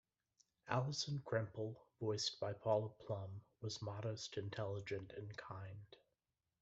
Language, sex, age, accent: English, male, 30-39, United States English